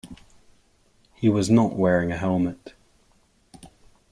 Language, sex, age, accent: English, male, 19-29, England English